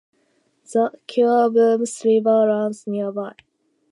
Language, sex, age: English, female, under 19